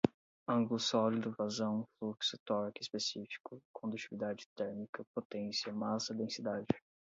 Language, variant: Portuguese, Portuguese (Brasil)